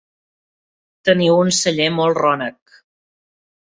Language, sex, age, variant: Catalan, female, 40-49, Septentrional